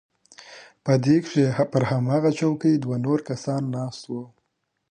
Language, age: Pashto, 19-29